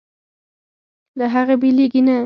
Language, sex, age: Pashto, female, under 19